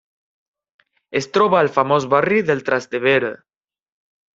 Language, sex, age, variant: Catalan, male, 19-29, Central